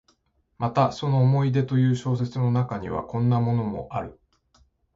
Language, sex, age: Japanese, male, 50-59